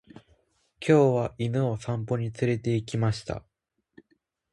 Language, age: Japanese, 19-29